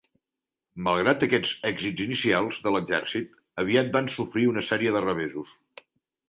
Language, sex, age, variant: Catalan, male, 50-59, Central